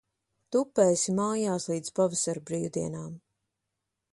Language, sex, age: Latvian, female, 30-39